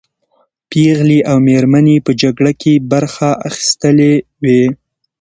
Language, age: Pashto, 19-29